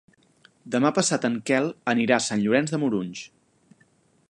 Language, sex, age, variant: Catalan, male, 19-29, Central